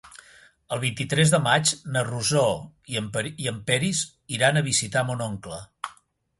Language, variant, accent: Catalan, Central, central